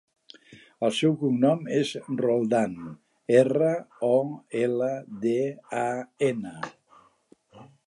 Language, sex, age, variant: Catalan, male, 60-69, Central